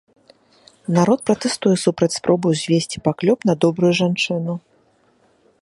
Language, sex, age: Belarusian, female, 30-39